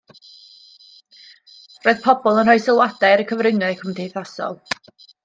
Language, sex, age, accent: Welsh, female, 19-29, Y Deyrnas Unedig Cymraeg